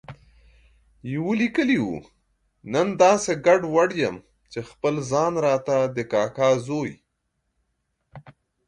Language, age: Pashto, 30-39